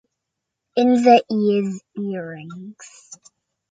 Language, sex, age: English, male, 19-29